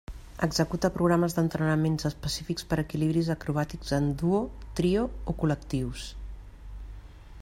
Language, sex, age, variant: Catalan, female, 50-59, Central